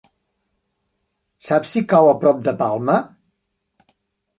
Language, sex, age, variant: Catalan, male, 60-69, Central